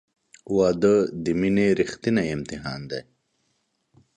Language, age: Pashto, 30-39